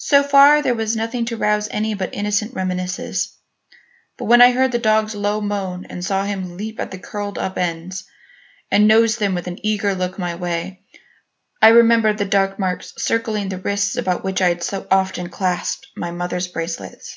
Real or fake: real